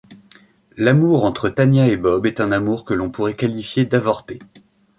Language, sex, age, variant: French, male, 40-49, Français de métropole